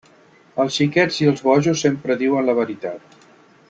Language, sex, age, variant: Catalan, male, 50-59, Central